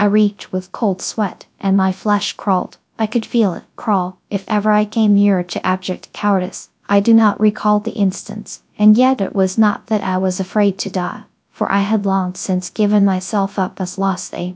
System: TTS, GradTTS